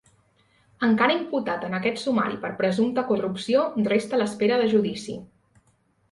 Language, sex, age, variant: Catalan, female, 19-29, Central